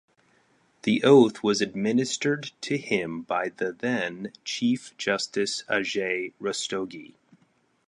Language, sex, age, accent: English, male, 30-39, United States English